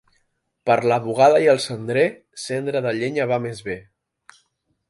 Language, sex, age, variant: Catalan, male, 19-29, Central